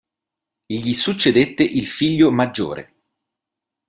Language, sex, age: Italian, male, 30-39